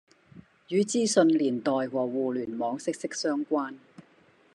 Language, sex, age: Cantonese, female, 60-69